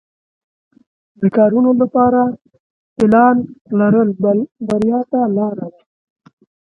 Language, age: Pashto, 19-29